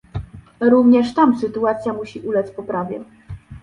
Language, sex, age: Polish, female, 19-29